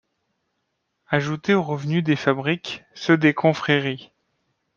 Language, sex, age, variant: French, male, 30-39, Français de métropole